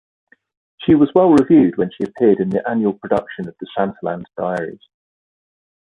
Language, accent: English, England English